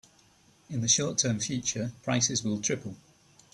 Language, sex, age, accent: English, male, 30-39, England English